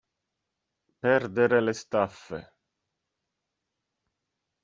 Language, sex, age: Italian, male, 30-39